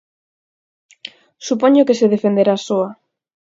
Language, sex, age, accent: Galician, female, 19-29, Atlántico (seseo e gheada)